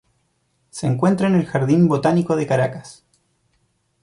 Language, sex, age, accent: Spanish, male, 30-39, Chileno: Chile, Cuyo